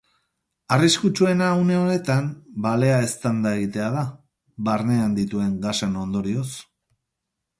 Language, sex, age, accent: Basque, male, 40-49, Mendebalekoa (Araba, Bizkaia, Gipuzkoako mendebaleko herri batzuk)